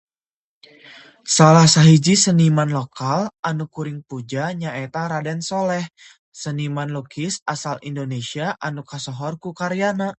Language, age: Sundanese, 19-29